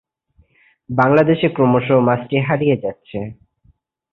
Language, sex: Bengali, male